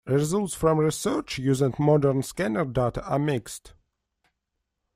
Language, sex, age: English, male, 19-29